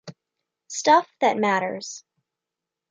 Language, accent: English, Canadian English